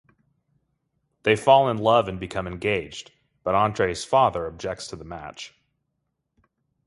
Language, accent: English, United States English